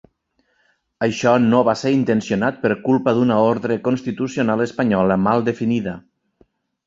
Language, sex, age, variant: Catalan, male, 40-49, Nord-Occidental